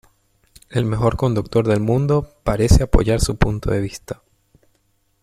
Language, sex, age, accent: Spanish, male, 19-29, Caribe: Cuba, Venezuela, Puerto Rico, República Dominicana, Panamá, Colombia caribeña, México caribeño, Costa del golfo de México